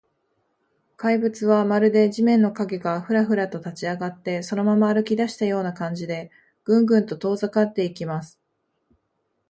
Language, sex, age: Japanese, female, 30-39